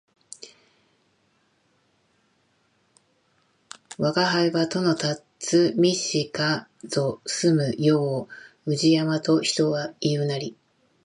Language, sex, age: Japanese, female, 50-59